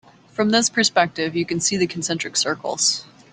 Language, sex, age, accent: English, female, 19-29, United States English